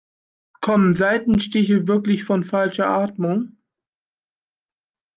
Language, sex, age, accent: German, male, 40-49, Deutschland Deutsch